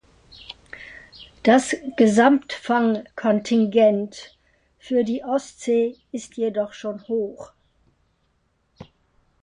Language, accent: German, Deutschland Deutsch